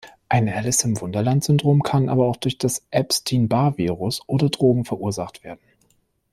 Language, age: German, 30-39